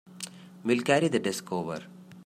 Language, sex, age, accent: English, male, 30-39, India and South Asia (India, Pakistan, Sri Lanka)